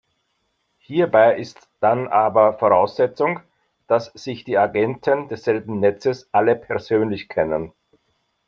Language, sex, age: German, male, 50-59